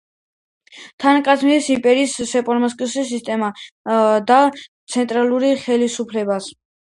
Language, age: Georgian, under 19